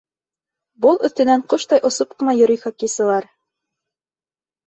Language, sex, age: Bashkir, female, 19-29